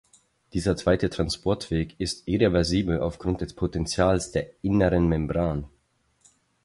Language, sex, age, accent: German, male, 19-29, Österreichisches Deutsch